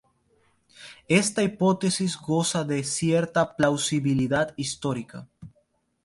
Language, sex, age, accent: Spanish, male, 19-29, Caribe: Cuba, Venezuela, Puerto Rico, República Dominicana, Panamá, Colombia caribeña, México caribeño, Costa del golfo de México